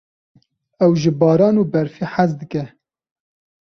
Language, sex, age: Kurdish, male, 19-29